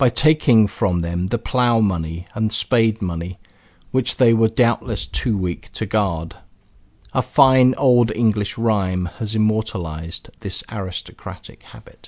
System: none